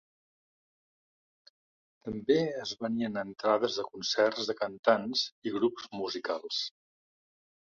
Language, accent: Catalan, gironí